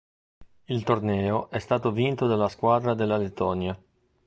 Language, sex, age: Italian, male, 50-59